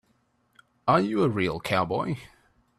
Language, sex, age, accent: English, male, 19-29, England English